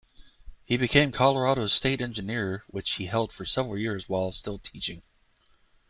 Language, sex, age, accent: English, male, 30-39, United States English